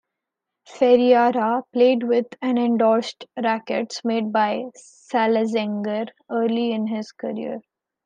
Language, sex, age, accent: English, female, 19-29, India and South Asia (India, Pakistan, Sri Lanka)